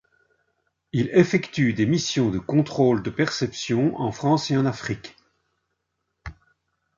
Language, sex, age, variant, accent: French, male, 60-69, Français d'Europe, Français de Belgique